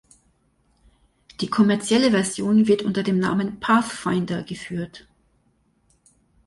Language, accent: German, Österreichisches Deutsch